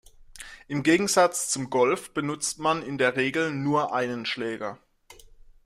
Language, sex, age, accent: German, male, 19-29, Deutschland Deutsch